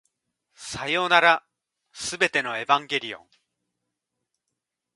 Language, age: Japanese, 30-39